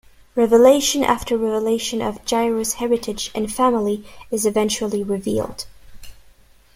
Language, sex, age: English, female, 19-29